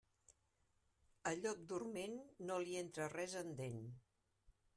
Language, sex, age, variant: Catalan, female, 60-69, Central